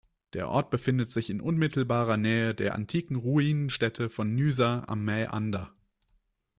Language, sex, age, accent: German, male, 19-29, Deutschland Deutsch